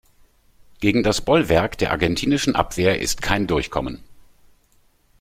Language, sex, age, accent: German, male, 50-59, Deutschland Deutsch